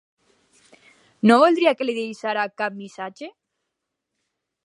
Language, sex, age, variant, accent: Catalan, female, under 19, Alacantí, valencià